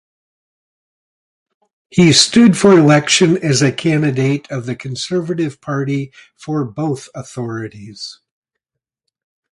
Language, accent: English, United States English